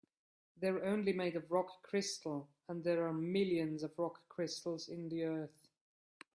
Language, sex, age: English, male, 30-39